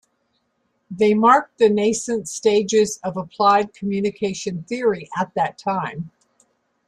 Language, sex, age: English, female, 70-79